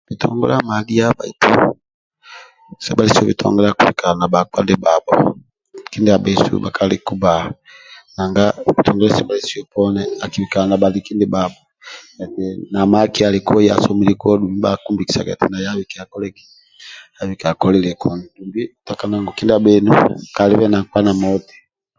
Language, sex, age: Amba (Uganda), male, 40-49